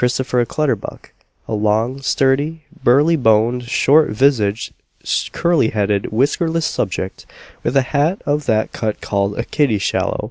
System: none